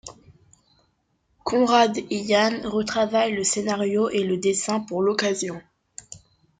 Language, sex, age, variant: French, female, 19-29, Français de métropole